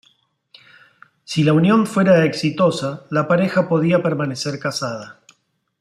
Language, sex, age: Spanish, male, 50-59